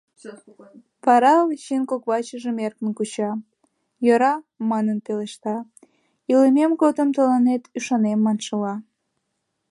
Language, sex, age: Mari, female, under 19